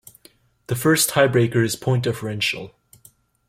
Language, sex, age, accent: English, male, 19-29, United States English